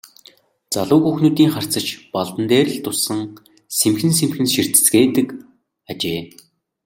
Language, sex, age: Mongolian, male, 19-29